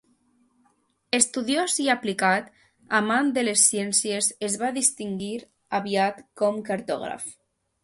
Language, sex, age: Catalan, female, under 19